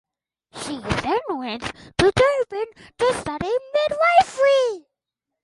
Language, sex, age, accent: English, male, under 19, United States English